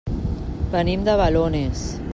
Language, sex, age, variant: Catalan, female, 40-49, Central